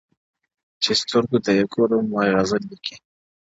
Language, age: Pashto, 19-29